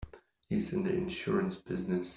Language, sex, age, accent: English, male, 30-39, United States English